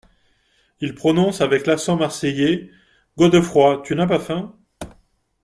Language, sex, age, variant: French, male, 40-49, Français de métropole